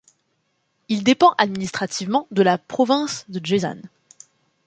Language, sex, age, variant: French, female, 19-29, Français de métropole